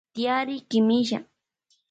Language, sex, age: Loja Highland Quichua, female, 19-29